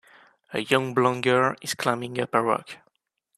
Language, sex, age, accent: English, male, 19-29, United States English